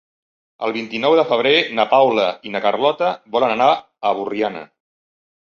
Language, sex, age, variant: Catalan, male, 40-49, Central